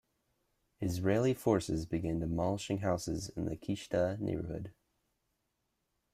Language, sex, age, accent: English, male, under 19, United States English